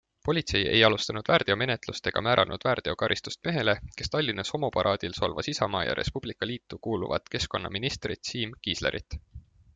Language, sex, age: Estonian, male, 19-29